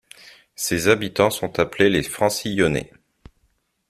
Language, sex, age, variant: French, male, 30-39, Français de métropole